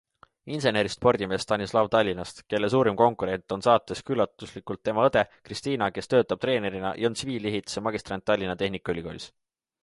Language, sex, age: Estonian, male, 19-29